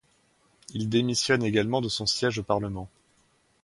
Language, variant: French, Français de métropole